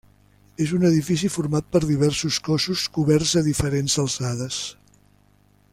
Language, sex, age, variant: Catalan, male, 60-69, Central